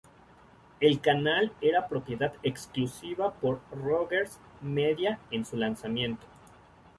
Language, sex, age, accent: Spanish, male, 19-29, México